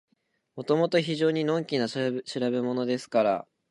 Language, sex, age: Japanese, male, 19-29